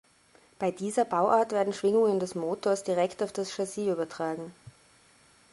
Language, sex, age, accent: German, female, 30-39, Österreichisches Deutsch